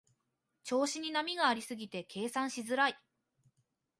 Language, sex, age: Japanese, female, 19-29